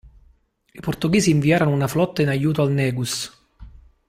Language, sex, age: Italian, male, 30-39